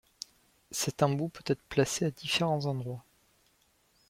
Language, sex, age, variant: French, male, 30-39, Français de métropole